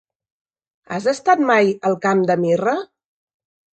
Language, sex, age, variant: Catalan, female, 40-49, Central